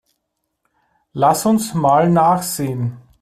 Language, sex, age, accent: German, male, 30-39, Österreichisches Deutsch